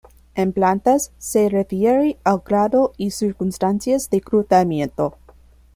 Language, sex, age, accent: Spanish, female, 19-29, España: Centro-Sur peninsular (Madrid, Toledo, Castilla-La Mancha)